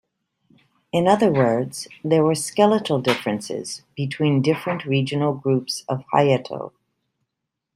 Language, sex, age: English, female, 60-69